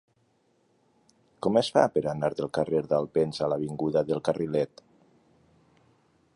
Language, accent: Catalan, valencià